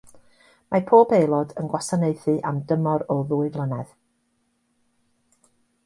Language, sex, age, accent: Welsh, female, 60-69, Y Deyrnas Unedig Cymraeg